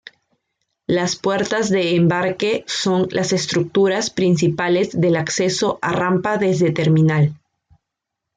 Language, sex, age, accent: Spanish, female, 19-29, Andino-Pacífico: Colombia, Perú, Ecuador, oeste de Bolivia y Venezuela andina